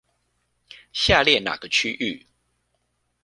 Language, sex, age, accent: Chinese, male, 30-39, 出生地：臺南市